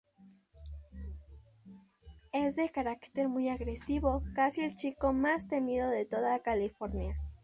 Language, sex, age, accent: Spanish, female, under 19, México